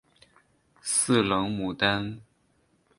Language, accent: Chinese, 出生地：江西省